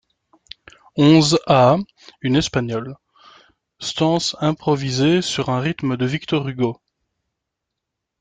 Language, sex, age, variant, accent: French, male, 30-39, Français d'Europe, Français de Belgique